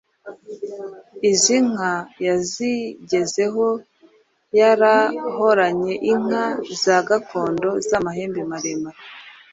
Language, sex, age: Kinyarwanda, female, 30-39